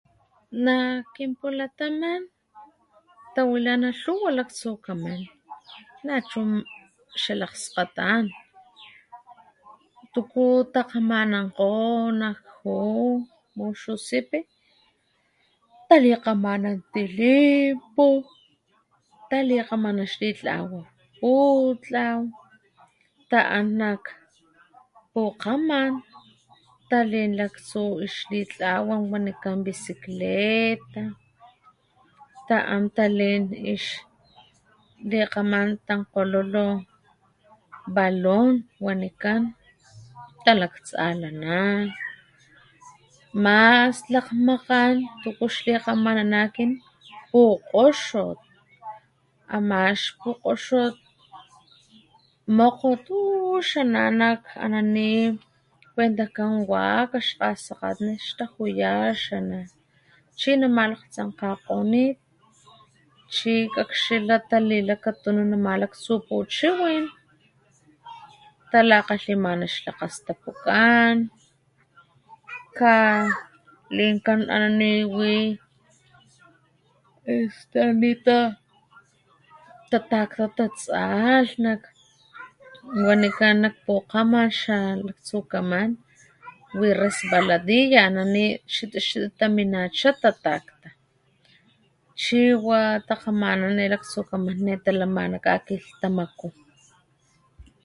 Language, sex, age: Papantla Totonac, female, 30-39